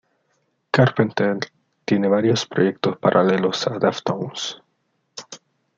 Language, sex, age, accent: Spanish, male, 19-29, Chileno: Chile, Cuyo